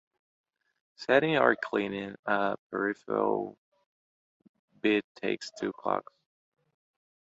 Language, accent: English, United States English